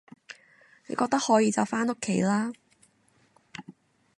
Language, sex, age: Cantonese, female, 19-29